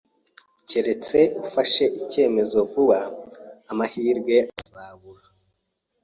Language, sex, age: Kinyarwanda, male, 19-29